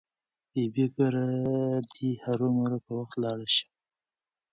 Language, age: Pashto, 19-29